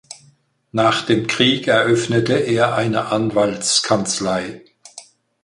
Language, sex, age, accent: German, male, 60-69, Deutschland Deutsch